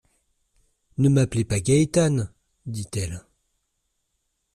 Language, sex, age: French, male, 30-39